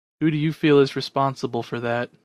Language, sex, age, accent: English, male, 19-29, United States English